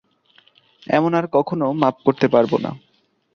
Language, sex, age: Bengali, male, 19-29